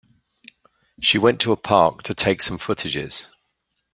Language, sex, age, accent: English, male, 50-59, England English